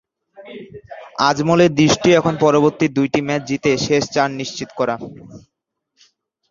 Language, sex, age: Bengali, male, 19-29